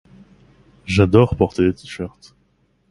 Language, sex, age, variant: French, male, 30-39, Français de métropole